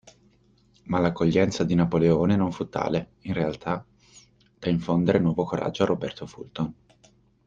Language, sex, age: Italian, male, 19-29